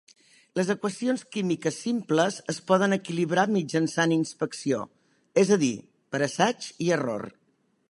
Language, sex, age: Catalan, female, 60-69